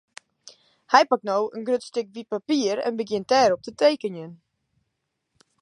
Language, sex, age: Western Frisian, female, under 19